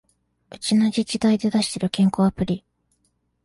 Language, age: Japanese, 19-29